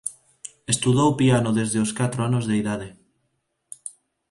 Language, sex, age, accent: Galician, male, 19-29, Neofalante